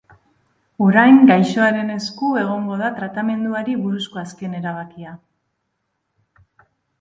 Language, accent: Basque, Mendebalekoa (Araba, Bizkaia, Gipuzkoako mendebaleko herri batzuk)